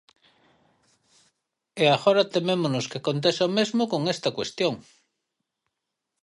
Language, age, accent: Galician, 40-49, Atlántico (seseo e gheada)